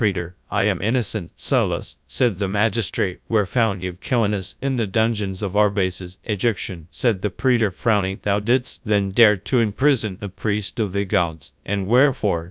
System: TTS, GradTTS